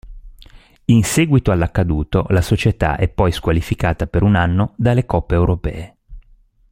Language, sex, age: Italian, male, 40-49